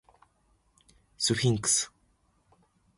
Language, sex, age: Japanese, male, 19-29